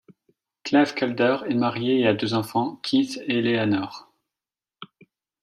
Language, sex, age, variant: French, male, 40-49, Français de métropole